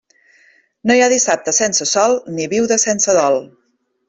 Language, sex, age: Catalan, female, 40-49